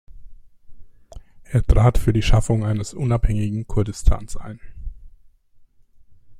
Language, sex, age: German, male, 50-59